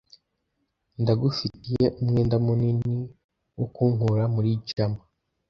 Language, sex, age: Kinyarwanda, male, under 19